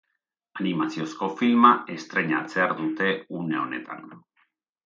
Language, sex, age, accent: Basque, male, 50-59, Erdialdekoa edo Nafarra (Gipuzkoa, Nafarroa)